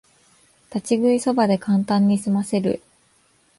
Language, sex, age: Japanese, female, 19-29